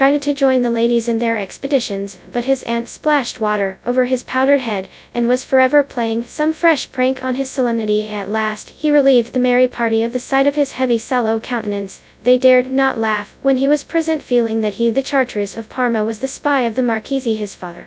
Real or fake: fake